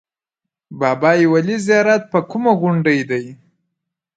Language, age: Pashto, 19-29